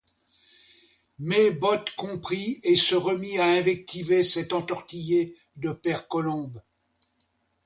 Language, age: French, 70-79